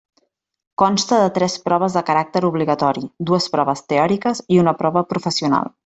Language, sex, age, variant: Catalan, female, 30-39, Central